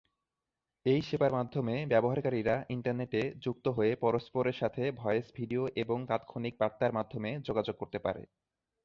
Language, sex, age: Bengali, male, 19-29